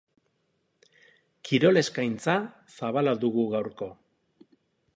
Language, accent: Basque, Erdialdekoa edo Nafarra (Gipuzkoa, Nafarroa)